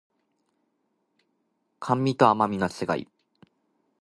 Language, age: Japanese, 19-29